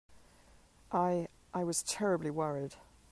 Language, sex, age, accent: English, female, 50-59, England English